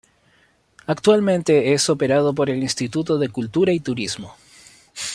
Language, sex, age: Spanish, male, 19-29